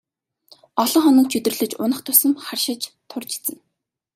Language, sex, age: Mongolian, female, 19-29